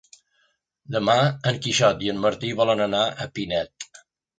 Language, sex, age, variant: Catalan, male, 60-69, Central